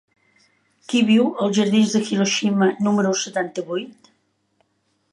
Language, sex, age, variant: Catalan, female, 60-69, Central